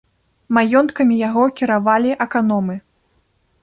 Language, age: Belarusian, 19-29